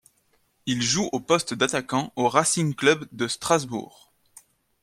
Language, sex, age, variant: French, male, 19-29, Français de métropole